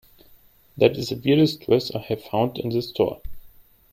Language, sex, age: English, male, under 19